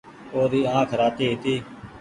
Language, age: Goaria, 19-29